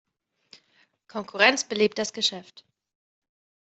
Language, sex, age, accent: German, female, 30-39, Deutschland Deutsch